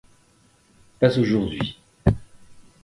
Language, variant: French, Français de métropole